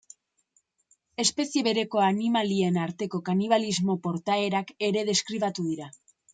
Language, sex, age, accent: Basque, female, 19-29, Erdialdekoa edo Nafarra (Gipuzkoa, Nafarroa)